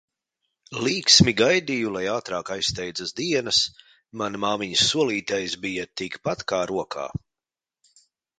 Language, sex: Latvian, male